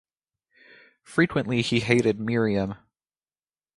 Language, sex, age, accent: English, male, 19-29, United States English